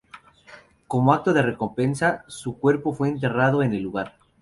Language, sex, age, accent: Spanish, male, 19-29, México